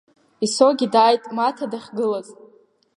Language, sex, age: Abkhazian, female, 30-39